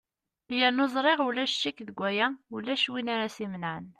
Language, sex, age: Kabyle, female, 19-29